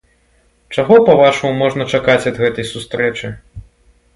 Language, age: Belarusian, 19-29